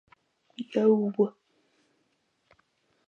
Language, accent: English, Australian English